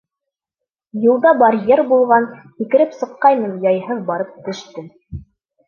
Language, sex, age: Bashkir, female, 19-29